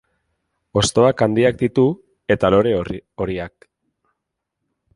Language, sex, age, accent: Basque, female, 40-49, Erdialdekoa edo Nafarra (Gipuzkoa, Nafarroa)